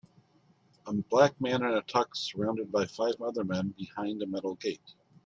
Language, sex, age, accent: English, male, 50-59, United States English